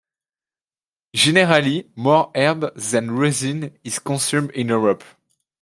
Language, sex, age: English, male, 19-29